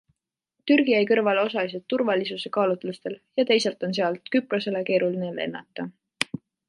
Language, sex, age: Estonian, female, 19-29